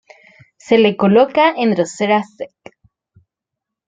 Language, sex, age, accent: Spanish, female, 19-29, México